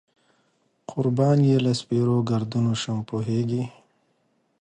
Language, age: Pashto, 40-49